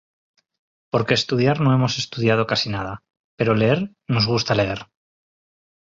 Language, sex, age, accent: Spanish, male, 30-39, España: Norte peninsular (Asturias, Castilla y León, Cantabria, País Vasco, Navarra, Aragón, La Rioja, Guadalajara, Cuenca)